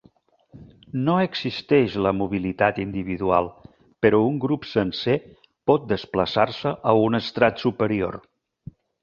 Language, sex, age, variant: Catalan, male, 60-69, Central